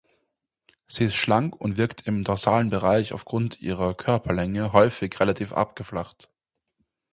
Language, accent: German, Österreichisches Deutsch